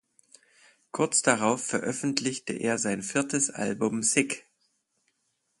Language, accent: German, Deutschland Deutsch